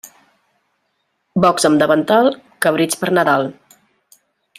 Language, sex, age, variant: Catalan, female, 40-49, Central